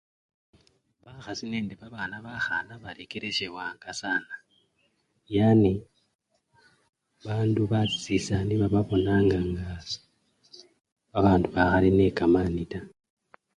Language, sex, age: Luyia, male, 19-29